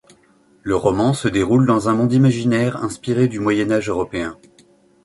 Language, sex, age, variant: French, male, 40-49, Français de métropole